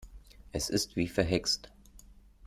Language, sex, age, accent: German, male, 30-39, Deutschland Deutsch